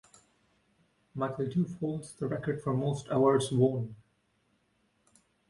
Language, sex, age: English, male, 19-29